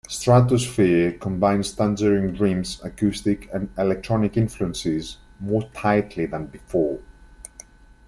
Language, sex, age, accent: English, male, 30-39, England English